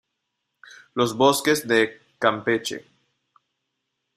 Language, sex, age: Spanish, male, 19-29